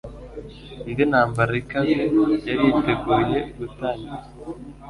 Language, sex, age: Kinyarwanda, male, 19-29